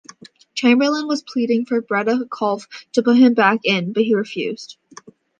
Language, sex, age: English, female, under 19